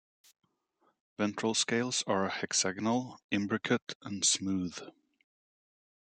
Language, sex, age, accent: English, male, 40-49, United States English